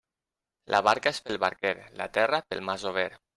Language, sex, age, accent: Catalan, male, 40-49, valencià